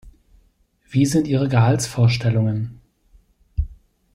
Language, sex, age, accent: German, male, 30-39, Deutschland Deutsch